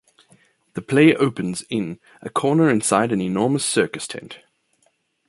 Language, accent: English, Southern African (South Africa, Zimbabwe, Namibia)